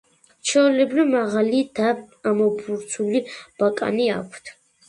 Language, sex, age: Georgian, female, 19-29